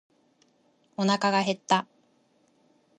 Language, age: Japanese, 19-29